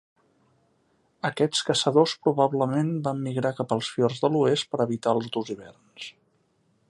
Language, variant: Catalan, Central